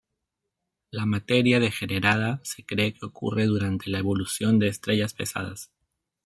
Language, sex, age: Spanish, male, 30-39